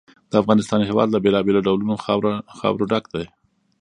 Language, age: Pashto, 40-49